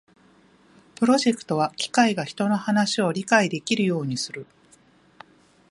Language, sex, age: Japanese, female, 40-49